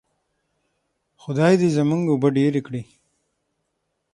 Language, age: Pashto, 40-49